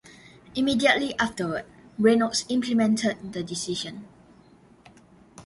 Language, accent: English, Singaporean English